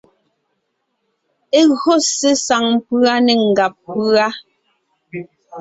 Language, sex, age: Ngiemboon, female, 30-39